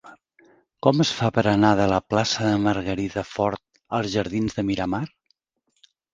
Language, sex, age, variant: Catalan, male, 50-59, Central